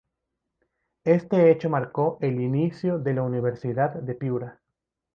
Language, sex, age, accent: Spanish, male, 30-39, Caribe: Cuba, Venezuela, Puerto Rico, República Dominicana, Panamá, Colombia caribeña, México caribeño, Costa del golfo de México